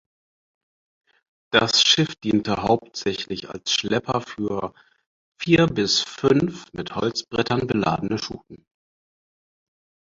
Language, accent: German, Deutschland Deutsch